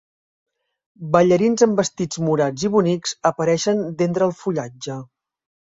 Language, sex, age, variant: Catalan, male, 40-49, Central